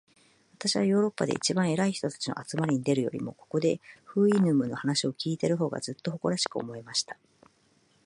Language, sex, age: Japanese, female, 50-59